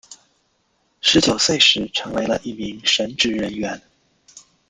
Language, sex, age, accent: Chinese, male, 40-49, 出生地：上海市